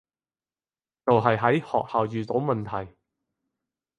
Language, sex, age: Cantonese, male, 30-39